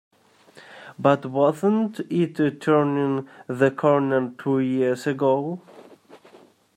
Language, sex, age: English, male, 19-29